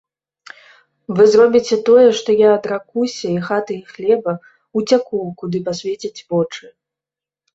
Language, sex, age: Belarusian, female, 30-39